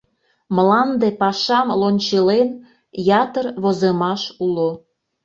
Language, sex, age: Mari, female, 40-49